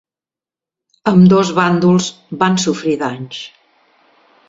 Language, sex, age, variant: Catalan, female, 60-69, Central